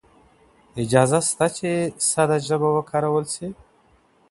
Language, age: Pashto, 30-39